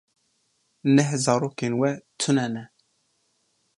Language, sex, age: Kurdish, male, 30-39